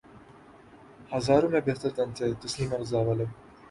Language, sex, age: Urdu, male, 19-29